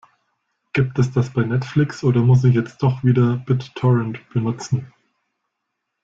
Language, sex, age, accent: German, male, 19-29, Deutschland Deutsch